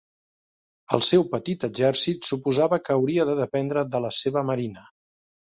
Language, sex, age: Catalan, male, 50-59